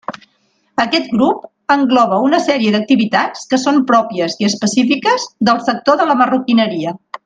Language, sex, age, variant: Catalan, female, 40-49, Nord-Occidental